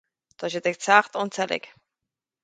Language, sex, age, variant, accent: Irish, female, 30-39, Gaeilge Chonnacht, Cainteoir dúchais, Gaeltacht